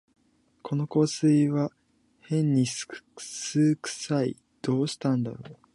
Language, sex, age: Japanese, male, 19-29